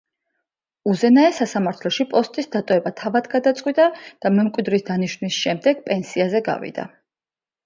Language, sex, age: Georgian, female, 30-39